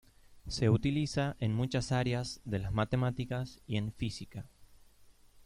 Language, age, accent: Spanish, 30-39, Rioplatense: Argentina, Uruguay, este de Bolivia, Paraguay